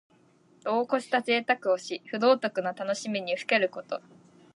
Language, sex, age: Japanese, female, 19-29